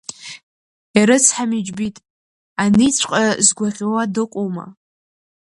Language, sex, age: Abkhazian, female, under 19